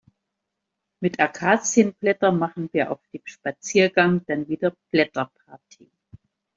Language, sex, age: German, female, 60-69